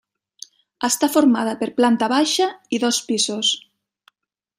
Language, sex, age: Catalan, female, 30-39